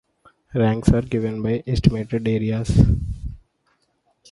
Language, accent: English, United States English